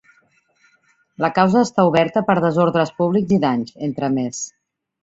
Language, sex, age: Catalan, female, 40-49